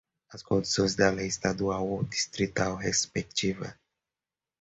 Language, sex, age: Portuguese, male, 30-39